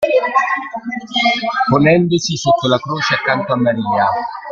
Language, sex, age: Italian, male, 50-59